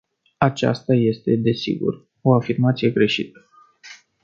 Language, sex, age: Romanian, male, 19-29